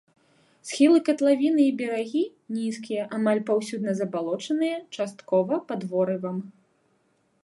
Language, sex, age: Belarusian, female, 30-39